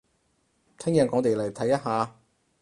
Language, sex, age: Cantonese, male, 30-39